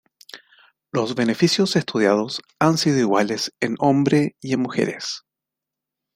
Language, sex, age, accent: Spanish, male, 40-49, Chileno: Chile, Cuyo